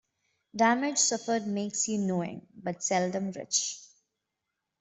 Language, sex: English, female